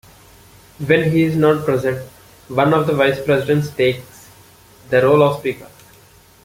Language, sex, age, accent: English, male, 19-29, India and South Asia (India, Pakistan, Sri Lanka)